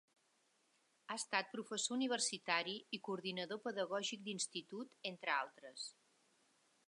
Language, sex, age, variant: Catalan, female, 50-59, Central